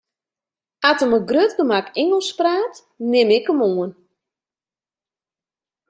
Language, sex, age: Western Frisian, female, 40-49